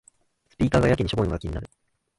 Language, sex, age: Japanese, male, 19-29